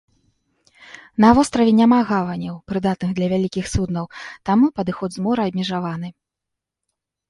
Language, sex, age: Belarusian, female, 19-29